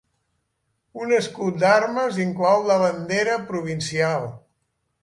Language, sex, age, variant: Catalan, male, 70-79, Central